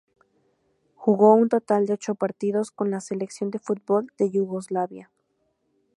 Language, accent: Spanish, México